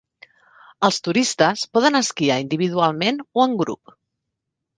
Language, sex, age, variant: Catalan, female, 40-49, Central